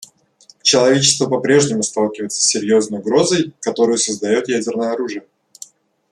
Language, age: Russian, 19-29